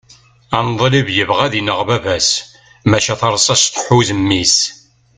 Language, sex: Kabyle, male